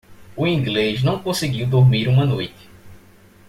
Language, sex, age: Portuguese, male, 19-29